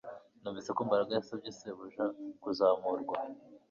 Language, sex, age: Kinyarwanda, male, 19-29